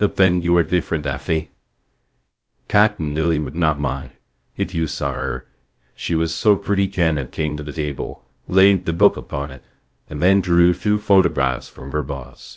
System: TTS, VITS